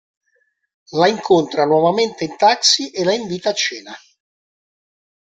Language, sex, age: Italian, male, 60-69